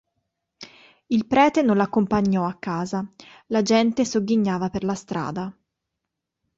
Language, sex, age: Italian, female, 30-39